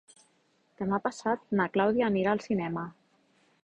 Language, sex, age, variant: Catalan, female, 30-39, Central